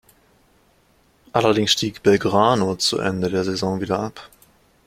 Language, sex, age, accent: German, male, under 19, Deutschland Deutsch